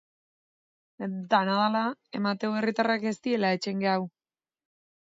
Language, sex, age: Basque, female, 30-39